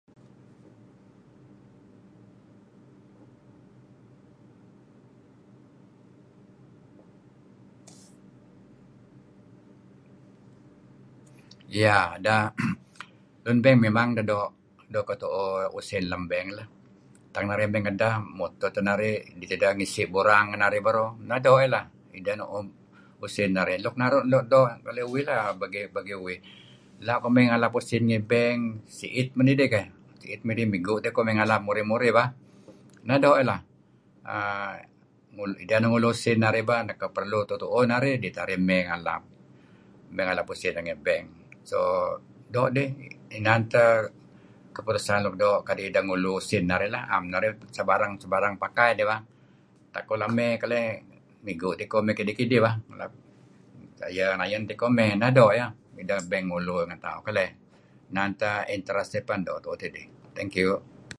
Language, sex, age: Kelabit, male, 70-79